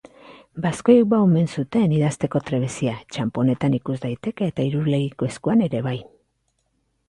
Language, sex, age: Basque, female, 40-49